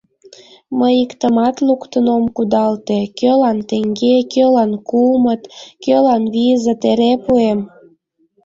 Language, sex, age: Mari, female, 19-29